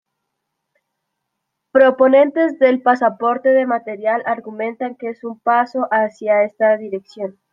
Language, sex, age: Spanish, female, 19-29